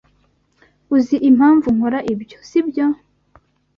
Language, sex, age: Kinyarwanda, female, 19-29